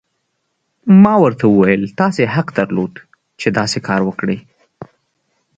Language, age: Pashto, 19-29